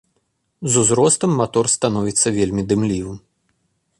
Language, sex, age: Belarusian, male, 30-39